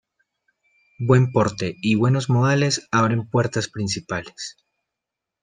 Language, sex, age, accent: Spanish, male, 30-39, Andino-Pacífico: Colombia, Perú, Ecuador, oeste de Bolivia y Venezuela andina